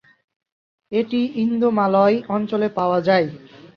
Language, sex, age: Bengali, male, 40-49